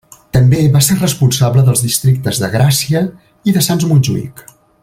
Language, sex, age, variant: Catalan, male, 60-69, Central